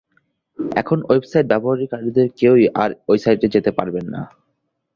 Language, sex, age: Bengali, male, under 19